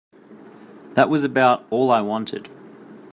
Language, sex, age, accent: English, male, 19-29, Australian English